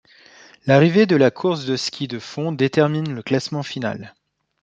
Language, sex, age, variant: French, male, 30-39, Français de métropole